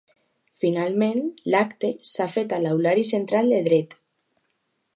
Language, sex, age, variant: Catalan, female, under 19, Alacantí